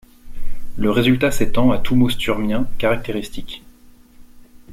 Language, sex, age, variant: French, male, 19-29, Français de métropole